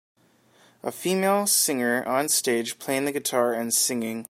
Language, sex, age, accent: English, male, 19-29, United States English